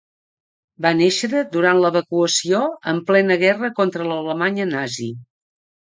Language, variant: Catalan, Central